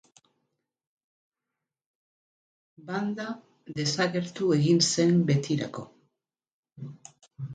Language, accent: Basque, Mendebalekoa (Araba, Bizkaia, Gipuzkoako mendebaleko herri batzuk)